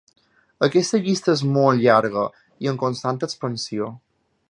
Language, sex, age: Catalan, male, 19-29